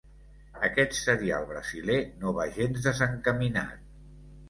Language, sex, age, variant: Catalan, male, 60-69, Central